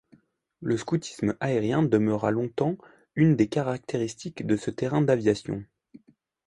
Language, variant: French, Français de métropole